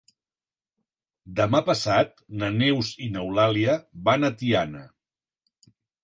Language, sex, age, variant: Catalan, male, 70-79, Septentrional